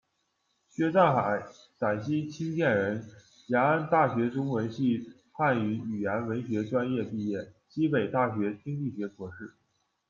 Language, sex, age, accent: Chinese, male, 19-29, 出生地：辽宁省